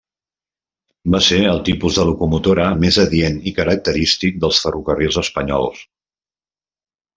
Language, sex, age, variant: Catalan, male, 50-59, Central